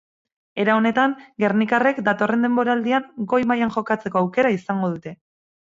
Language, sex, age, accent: Basque, female, 30-39, Mendebalekoa (Araba, Bizkaia, Gipuzkoako mendebaleko herri batzuk)